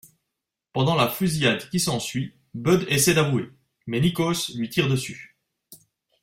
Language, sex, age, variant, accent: French, male, 30-39, Français d'Europe, Français de Suisse